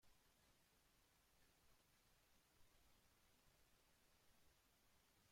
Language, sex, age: Spanish, male, 50-59